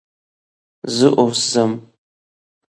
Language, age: Pashto, 19-29